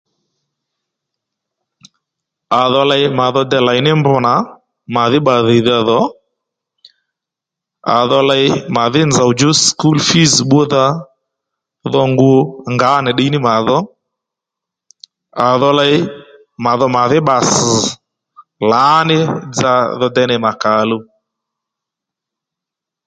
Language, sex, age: Lendu, male, 40-49